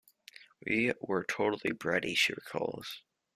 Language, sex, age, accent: English, male, under 19, United States English